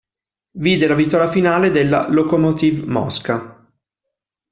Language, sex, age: Italian, male, 40-49